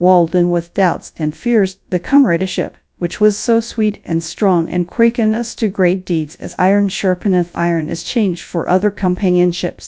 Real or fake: fake